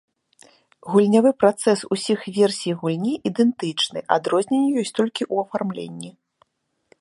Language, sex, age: Belarusian, female, 30-39